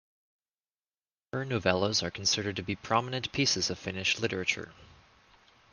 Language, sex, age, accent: English, male, 30-39, United States English